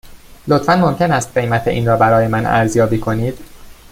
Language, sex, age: Persian, male, 19-29